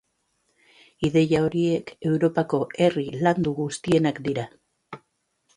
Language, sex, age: Basque, female, 50-59